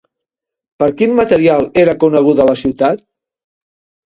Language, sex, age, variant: Catalan, male, 60-69, Central